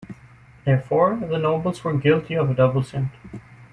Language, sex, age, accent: English, male, 19-29, United States English